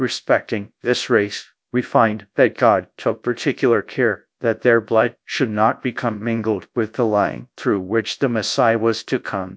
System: TTS, GradTTS